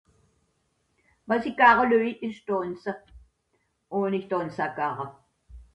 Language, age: French, 70-79